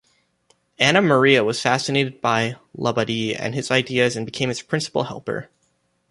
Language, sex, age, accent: English, male, 19-29, United States English